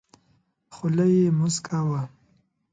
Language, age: Pashto, 19-29